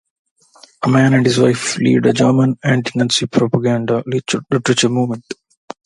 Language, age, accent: English, 19-29, India and South Asia (India, Pakistan, Sri Lanka)